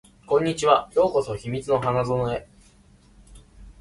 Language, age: Japanese, 19-29